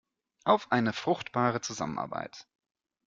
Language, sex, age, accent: German, male, 30-39, Deutschland Deutsch